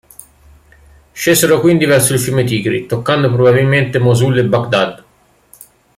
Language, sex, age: Italian, male, 40-49